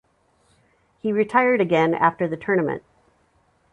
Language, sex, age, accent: English, female, 50-59, United States English